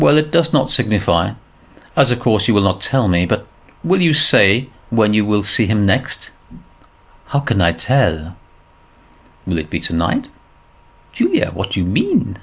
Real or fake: real